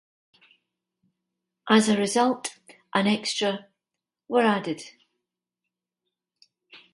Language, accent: English, Scottish English